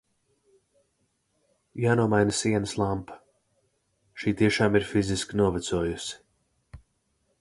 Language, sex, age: Latvian, male, 19-29